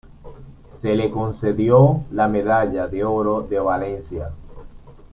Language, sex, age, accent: Spanish, male, 19-29, Caribe: Cuba, Venezuela, Puerto Rico, República Dominicana, Panamá, Colombia caribeña, México caribeño, Costa del golfo de México